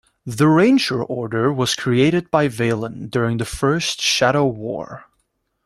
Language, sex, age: English, male, 19-29